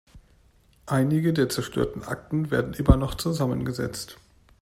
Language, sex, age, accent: German, male, 19-29, Deutschland Deutsch